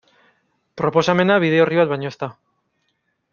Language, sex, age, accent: Basque, male, 19-29, Mendebalekoa (Araba, Bizkaia, Gipuzkoako mendebaleko herri batzuk)